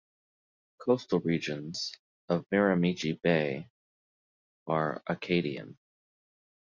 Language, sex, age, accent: English, male, 30-39, United States English